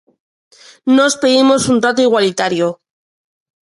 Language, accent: Galician, Neofalante